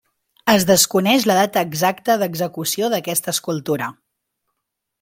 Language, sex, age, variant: Catalan, female, 19-29, Central